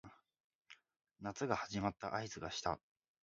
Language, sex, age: Japanese, male, 19-29